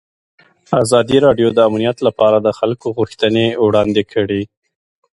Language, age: Pashto, 30-39